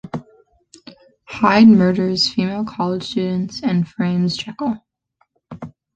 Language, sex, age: English, female, 19-29